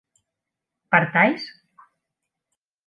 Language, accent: Spanish, España: Centro-Sur peninsular (Madrid, Toledo, Castilla-La Mancha)